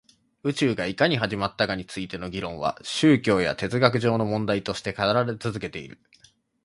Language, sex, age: Japanese, male, 19-29